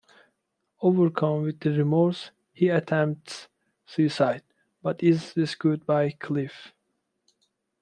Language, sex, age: English, male, 19-29